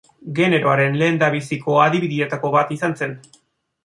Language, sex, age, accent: Basque, male, 30-39, Erdialdekoa edo Nafarra (Gipuzkoa, Nafarroa)